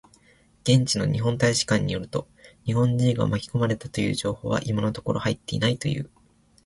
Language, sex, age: Japanese, male, under 19